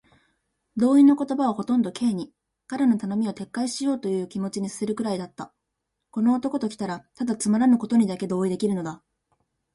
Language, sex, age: Japanese, female, 19-29